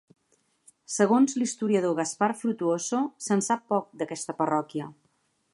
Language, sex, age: Catalan, female, 40-49